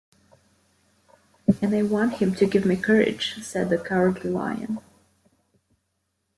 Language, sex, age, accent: English, female, 19-29, United States English